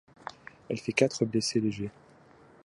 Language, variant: French, Français de métropole